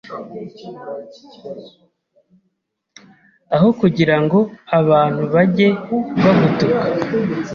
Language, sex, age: Kinyarwanda, male, 30-39